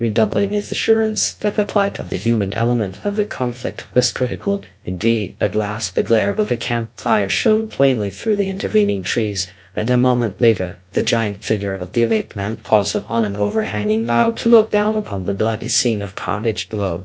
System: TTS, GlowTTS